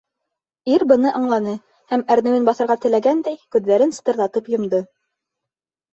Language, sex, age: Bashkir, female, 19-29